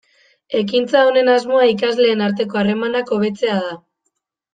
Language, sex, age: Basque, female, 19-29